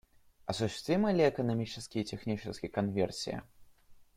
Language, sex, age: Russian, male, 19-29